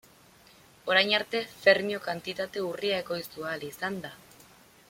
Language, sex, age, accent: Basque, female, 19-29, Erdialdekoa edo Nafarra (Gipuzkoa, Nafarroa)